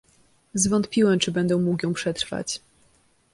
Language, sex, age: Polish, female, 19-29